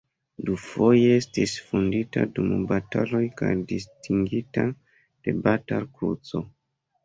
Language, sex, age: Esperanto, male, 30-39